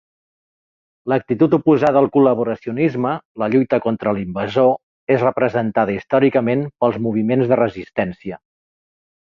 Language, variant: Catalan, Central